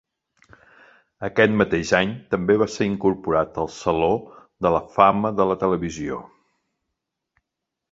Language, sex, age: Catalan, male, 60-69